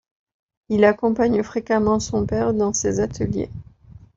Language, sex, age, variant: French, female, 30-39, Français de métropole